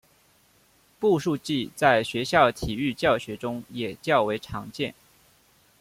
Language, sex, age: Chinese, male, 19-29